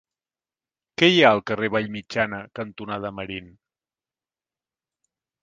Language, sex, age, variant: Catalan, male, 50-59, Central